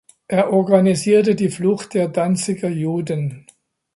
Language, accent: German, Deutschland Deutsch